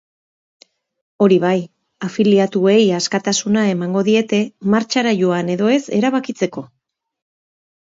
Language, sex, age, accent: Basque, female, 40-49, Erdialdekoa edo Nafarra (Gipuzkoa, Nafarroa)